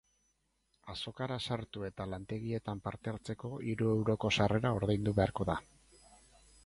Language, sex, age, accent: Basque, male, 50-59, Erdialdekoa edo Nafarra (Gipuzkoa, Nafarroa)